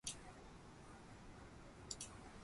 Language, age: Japanese, 30-39